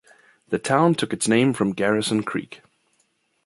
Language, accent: English, Southern African (South Africa, Zimbabwe, Namibia)